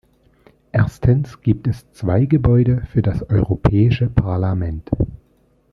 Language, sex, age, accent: German, male, 30-39, Deutschland Deutsch